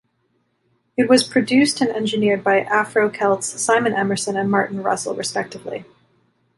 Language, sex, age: English, female, 19-29